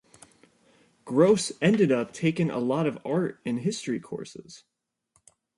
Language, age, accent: English, 19-29, United States English